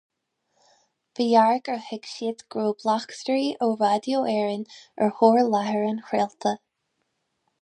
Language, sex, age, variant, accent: Irish, female, 19-29, Gaeilge Uladh, Cainteoir líofa, ní ó dhúchas